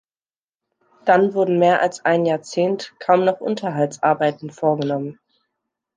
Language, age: German, 19-29